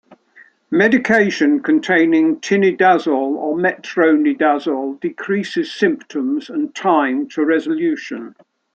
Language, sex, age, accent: English, male, 70-79, England English